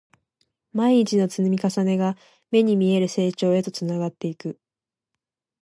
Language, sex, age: Japanese, female, 19-29